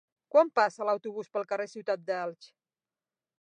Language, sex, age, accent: Catalan, female, 40-49, central; nord-occidental